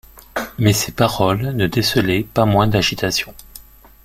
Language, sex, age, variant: French, male, 50-59, Français de métropole